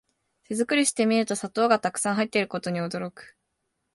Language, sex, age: Japanese, female, under 19